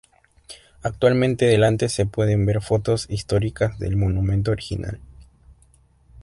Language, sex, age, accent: Spanish, male, 19-29, Andino-Pacífico: Colombia, Perú, Ecuador, oeste de Bolivia y Venezuela andina